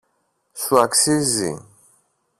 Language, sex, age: Greek, male, 30-39